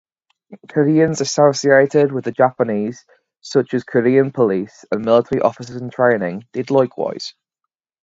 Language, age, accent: English, 19-29, England English